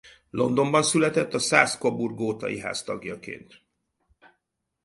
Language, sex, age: Hungarian, male, 50-59